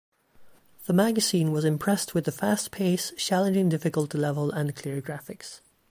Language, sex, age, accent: English, female, 30-39, United States English